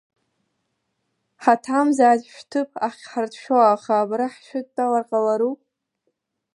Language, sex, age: Abkhazian, female, under 19